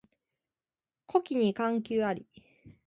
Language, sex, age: Japanese, female, 19-29